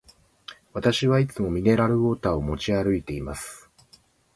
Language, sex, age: Japanese, male, 50-59